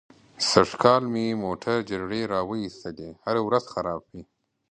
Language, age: Pashto, 30-39